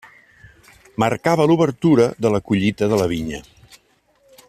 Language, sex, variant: Catalan, male, Central